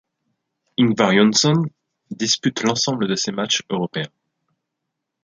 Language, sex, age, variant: French, male, 19-29, Français de métropole